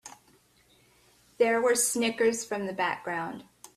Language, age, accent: English, 40-49, United States English